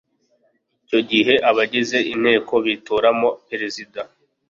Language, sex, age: Kinyarwanda, male, 19-29